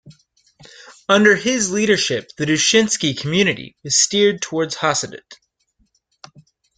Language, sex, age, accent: English, male, 19-29, United States English